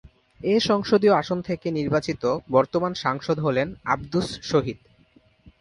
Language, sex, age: Bengali, male, 19-29